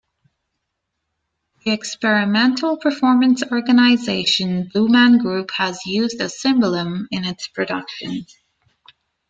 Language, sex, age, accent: English, female, 30-39, Canadian English